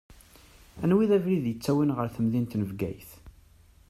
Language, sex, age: Kabyle, male, 30-39